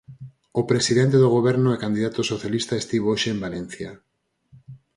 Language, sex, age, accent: Galician, male, 40-49, Normativo (estándar)